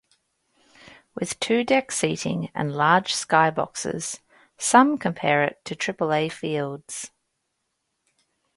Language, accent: English, Australian English